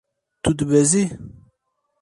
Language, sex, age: Kurdish, male, 30-39